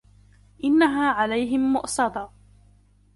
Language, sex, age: Arabic, female, under 19